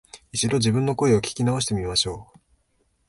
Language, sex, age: Japanese, male, 19-29